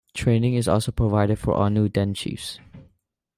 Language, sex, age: English, male, under 19